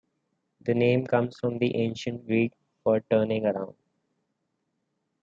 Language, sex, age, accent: English, male, 19-29, India and South Asia (India, Pakistan, Sri Lanka)